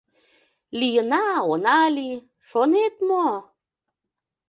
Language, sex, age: Mari, female, 30-39